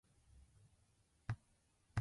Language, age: Japanese, 19-29